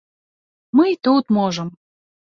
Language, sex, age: Belarusian, female, 30-39